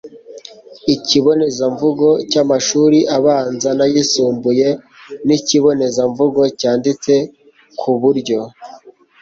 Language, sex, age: Kinyarwanda, male, 40-49